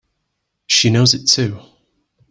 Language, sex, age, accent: English, male, 19-29, England English